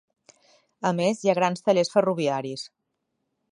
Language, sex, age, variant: Catalan, female, 30-39, Nord-Occidental